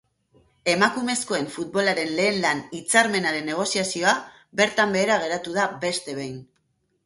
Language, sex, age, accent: Basque, female, 40-49, Mendebalekoa (Araba, Bizkaia, Gipuzkoako mendebaleko herri batzuk)